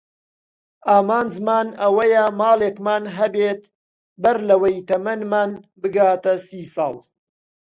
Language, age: Central Kurdish, 30-39